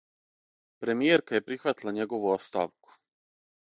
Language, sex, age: Serbian, male, 30-39